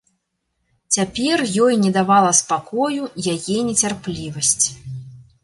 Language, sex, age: Belarusian, female, 30-39